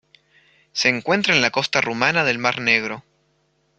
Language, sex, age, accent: Spanish, male, 19-29, Rioplatense: Argentina, Uruguay, este de Bolivia, Paraguay